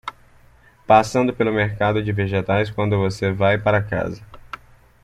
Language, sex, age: Portuguese, male, 30-39